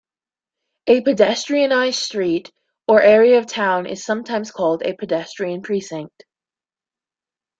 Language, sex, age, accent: English, female, under 19, United States English